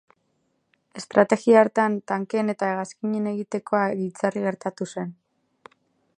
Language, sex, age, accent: Basque, female, 19-29, Mendebalekoa (Araba, Bizkaia, Gipuzkoako mendebaleko herri batzuk)